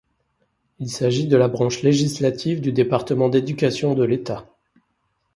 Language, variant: French, Français de métropole